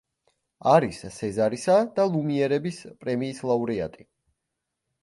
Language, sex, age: Georgian, male, 19-29